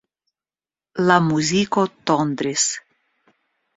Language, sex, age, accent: Esperanto, female, 40-49, Internacia